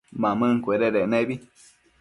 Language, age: Matsés, 19-29